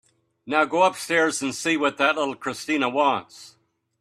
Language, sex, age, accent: English, male, 70-79, Canadian English